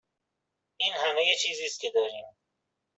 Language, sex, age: Persian, male, 30-39